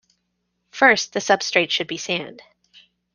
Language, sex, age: English, female, 30-39